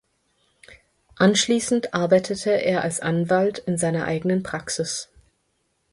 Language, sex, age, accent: German, female, 30-39, Deutschland Deutsch